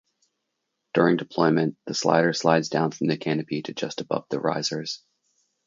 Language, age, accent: English, 40-49, United States English